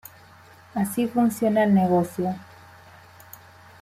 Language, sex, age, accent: Spanish, female, 30-39, Rioplatense: Argentina, Uruguay, este de Bolivia, Paraguay